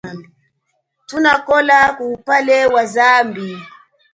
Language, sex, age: Chokwe, female, 30-39